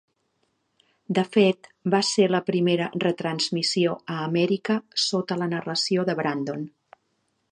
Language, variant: Catalan, Nord-Occidental